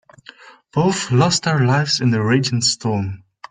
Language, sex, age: English, male, under 19